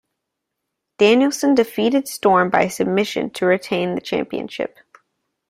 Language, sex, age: English, female, under 19